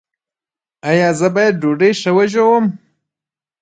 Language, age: Pashto, 19-29